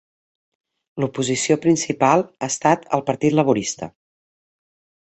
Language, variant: Catalan, Central